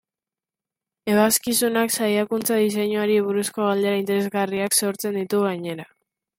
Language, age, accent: Basque, under 19, Mendebalekoa (Araba, Bizkaia, Gipuzkoako mendebaleko herri batzuk)